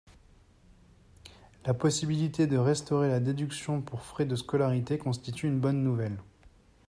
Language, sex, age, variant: French, male, 30-39, Français de métropole